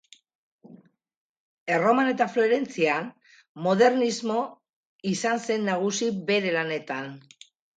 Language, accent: Basque, Mendebalekoa (Araba, Bizkaia, Gipuzkoako mendebaleko herri batzuk)